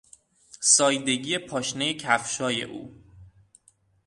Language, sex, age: Persian, male, 19-29